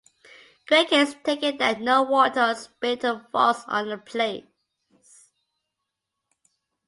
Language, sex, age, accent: English, female, 40-49, Scottish English